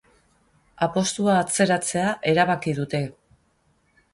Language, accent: Basque, Mendebalekoa (Araba, Bizkaia, Gipuzkoako mendebaleko herri batzuk)